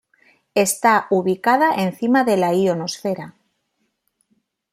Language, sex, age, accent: Spanish, female, 40-49, España: Norte peninsular (Asturias, Castilla y León, Cantabria, País Vasco, Navarra, Aragón, La Rioja, Guadalajara, Cuenca)